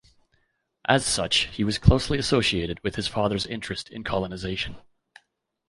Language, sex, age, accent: English, male, 40-49, Canadian English